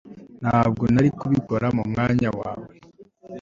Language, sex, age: Kinyarwanda, male, 19-29